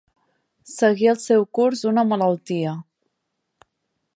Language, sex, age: Catalan, female, 19-29